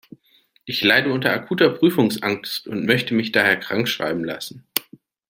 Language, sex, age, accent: German, male, 40-49, Deutschland Deutsch